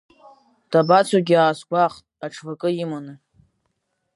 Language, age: Abkhazian, 30-39